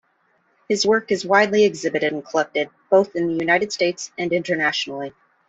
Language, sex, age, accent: English, female, 30-39, United States English